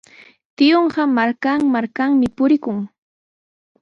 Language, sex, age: Sihuas Ancash Quechua, female, 19-29